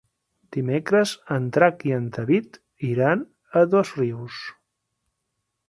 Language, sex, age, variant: Catalan, male, 40-49, Central